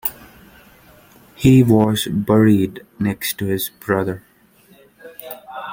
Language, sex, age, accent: English, male, 19-29, India and South Asia (India, Pakistan, Sri Lanka)